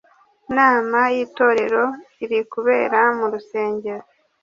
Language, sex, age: Kinyarwanda, female, 30-39